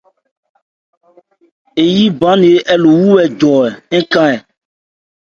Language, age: Ebrié, 19-29